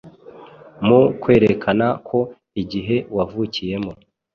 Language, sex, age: Kinyarwanda, male, 40-49